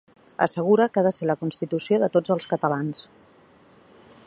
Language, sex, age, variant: Catalan, female, 40-49, Central